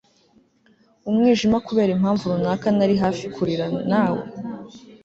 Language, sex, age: Kinyarwanda, female, 19-29